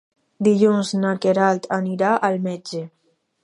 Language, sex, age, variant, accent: Catalan, female, under 19, Alacantí, valencià